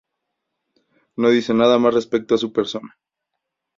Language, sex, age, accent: Spanish, male, 19-29, México